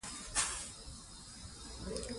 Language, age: Pashto, 19-29